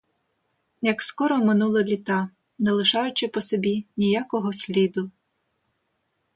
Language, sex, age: Ukrainian, female, 30-39